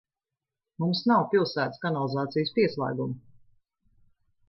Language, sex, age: Latvian, female, 50-59